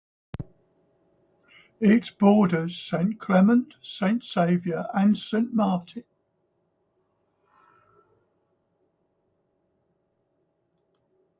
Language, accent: English, England English